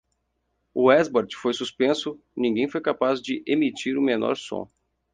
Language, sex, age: Portuguese, male, 19-29